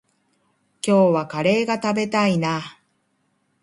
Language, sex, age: Japanese, female, 40-49